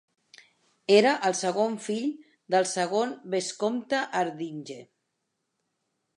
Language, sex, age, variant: Catalan, female, 50-59, Central